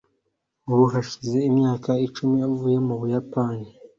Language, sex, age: Kinyarwanda, male, 19-29